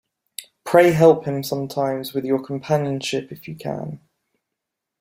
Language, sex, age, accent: English, male, 19-29, England English